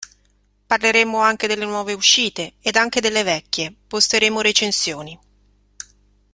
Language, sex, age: Italian, female, 50-59